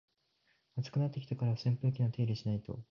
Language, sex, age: Japanese, male, 19-29